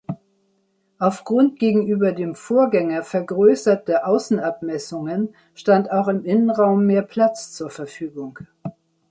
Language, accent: German, Deutschland Deutsch